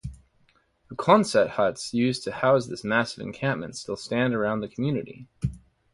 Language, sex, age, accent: English, male, 30-39, United States English